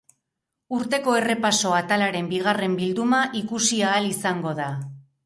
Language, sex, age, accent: Basque, female, 40-49, Erdialdekoa edo Nafarra (Gipuzkoa, Nafarroa)